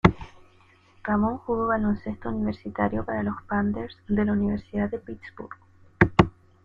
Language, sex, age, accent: Spanish, female, 30-39, Chileno: Chile, Cuyo